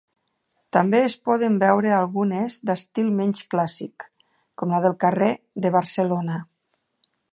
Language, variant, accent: Catalan, Nord-Occidental, nord-occidental